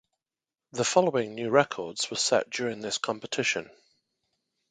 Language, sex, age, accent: English, male, 40-49, England English